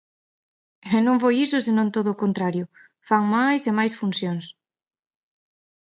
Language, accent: Galician, Atlántico (seseo e gheada)